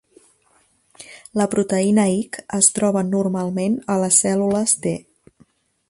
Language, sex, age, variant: Catalan, female, 19-29, Central